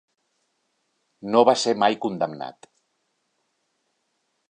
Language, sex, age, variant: Catalan, male, 40-49, Central